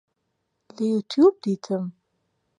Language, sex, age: Central Kurdish, female, 30-39